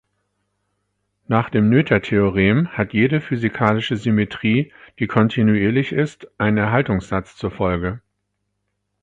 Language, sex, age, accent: German, male, 40-49, Deutschland Deutsch